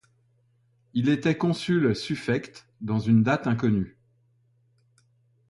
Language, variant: French, Français de métropole